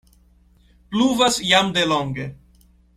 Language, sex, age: Esperanto, male, 19-29